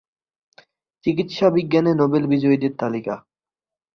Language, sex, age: Bengali, male, under 19